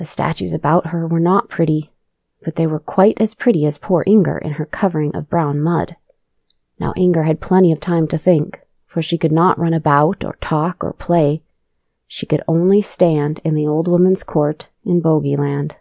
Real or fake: real